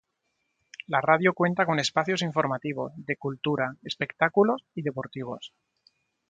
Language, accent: Spanish, España: Sur peninsular (Andalucia, Extremadura, Murcia)